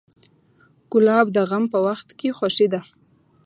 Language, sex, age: Pashto, female, 19-29